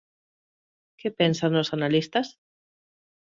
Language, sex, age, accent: Galician, female, 40-49, Normativo (estándar)